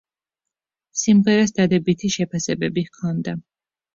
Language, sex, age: Georgian, female, 30-39